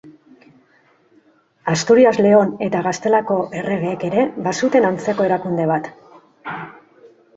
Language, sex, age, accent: Basque, female, 40-49, Mendebalekoa (Araba, Bizkaia, Gipuzkoako mendebaleko herri batzuk)